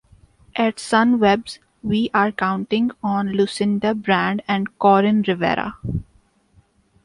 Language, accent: English, India and South Asia (India, Pakistan, Sri Lanka)